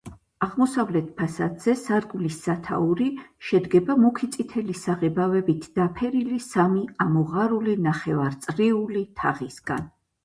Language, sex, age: Georgian, female, 50-59